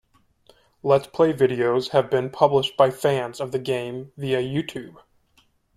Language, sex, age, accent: English, male, 30-39, United States English